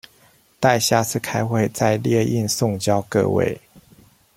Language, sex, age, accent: Chinese, male, 40-49, 出生地：臺中市